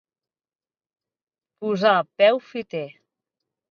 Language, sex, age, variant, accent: Catalan, female, 30-39, Central, central